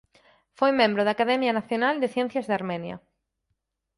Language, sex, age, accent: Galician, female, 19-29, Atlántico (seseo e gheada)